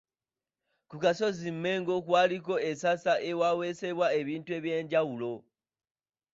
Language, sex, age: Ganda, male, 19-29